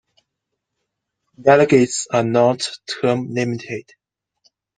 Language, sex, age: English, female, 19-29